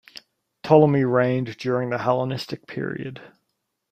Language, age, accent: English, 19-29, Australian English